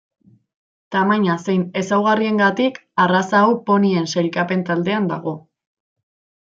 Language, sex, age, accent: Basque, female, 19-29, Mendebalekoa (Araba, Bizkaia, Gipuzkoako mendebaleko herri batzuk)